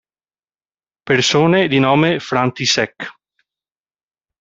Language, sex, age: Italian, male, 40-49